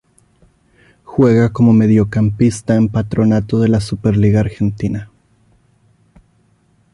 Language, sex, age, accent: Spanish, male, 19-29, México